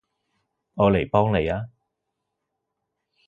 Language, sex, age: Cantonese, male, 30-39